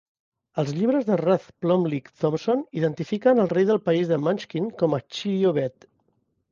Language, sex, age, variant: Catalan, male, 50-59, Central